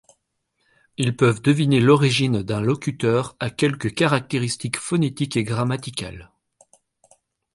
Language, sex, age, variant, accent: French, male, 30-39, Français d'Europe, Français de Belgique